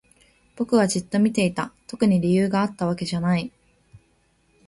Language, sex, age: Japanese, female, 19-29